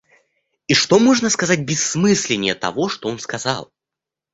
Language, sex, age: Russian, male, under 19